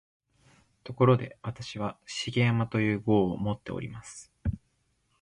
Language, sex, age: Japanese, male, 19-29